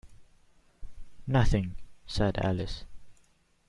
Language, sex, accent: English, male, Singaporean English